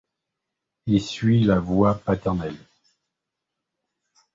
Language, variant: French, Français de métropole